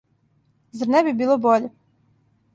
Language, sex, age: Serbian, female, 19-29